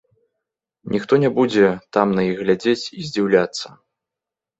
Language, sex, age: Belarusian, male, 30-39